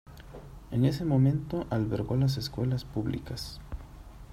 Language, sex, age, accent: Spanish, male, 30-39, México